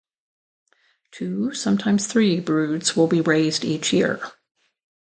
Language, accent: English, United States English